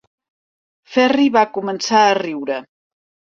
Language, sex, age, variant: Catalan, female, 60-69, Central